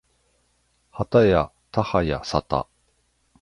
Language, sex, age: Japanese, male, 40-49